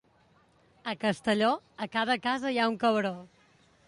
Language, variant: Catalan, Septentrional